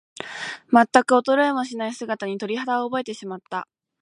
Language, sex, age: Japanese, female, 19-29